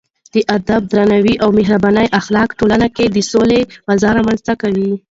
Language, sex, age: Pashto, female, 19-29